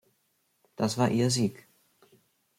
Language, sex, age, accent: German, male, under 19, Deutschland Deutsch